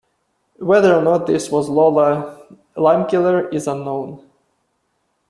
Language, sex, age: English, male, 30-39